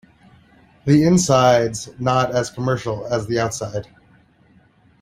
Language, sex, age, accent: English, male, 30-39, United States English